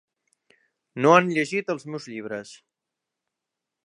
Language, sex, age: Catalan, male, 30-39